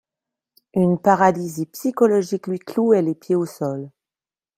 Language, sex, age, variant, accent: French, female, 40-49, Français d'Amérique du Nord, Français du Canada